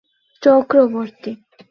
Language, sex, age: Bengali, male, 40-49